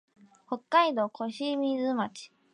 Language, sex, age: Japanese, female, 19-29